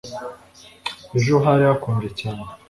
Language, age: Kinyarwanda, 19-29